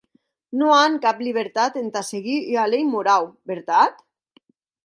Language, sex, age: Occitan, female, 30-39